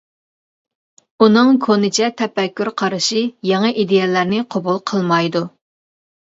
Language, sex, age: Uyghur, female, 40-49